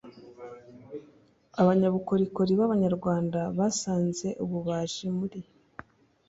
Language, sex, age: Kinyarwanda, female, 19-29